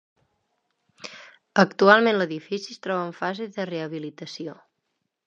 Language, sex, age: Catalan, female, 19-29